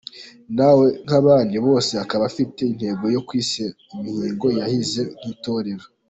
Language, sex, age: Kinyarwanda, male, 19-29